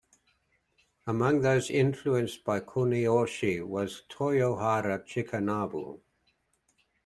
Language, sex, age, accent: English, male, 70-79, New Zealand English